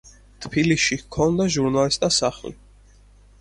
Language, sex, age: Georgian, male, 19-29